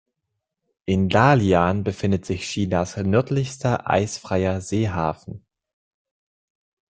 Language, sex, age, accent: German, male, 19-29, Schweizerdeutsch